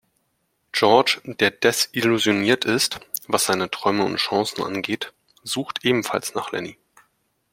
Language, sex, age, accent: German, male, 30-39, Deutschland Deutsch